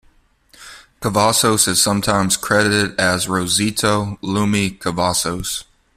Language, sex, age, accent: English, male, 19-29, United States English